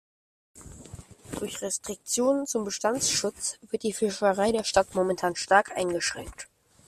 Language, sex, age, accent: German, male, under 19, Deutschland Deutsch